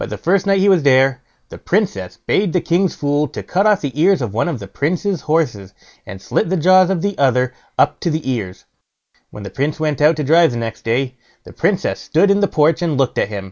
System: none